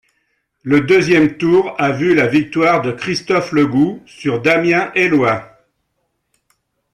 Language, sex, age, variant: French, male, 60-69, Français de métropole